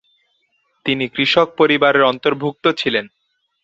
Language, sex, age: Bengali, male, 19-29